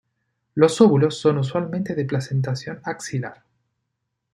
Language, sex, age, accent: Spanish, male, 40-49, Rioplatense: Argentina, Uruguay, este de Bolivia, Paraguay